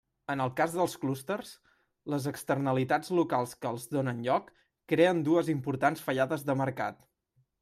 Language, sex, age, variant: Catalan, male, 19-29, Central